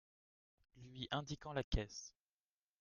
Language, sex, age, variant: French, male, 19-29, Français de métropole